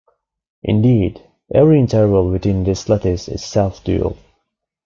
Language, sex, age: English, male, 19-29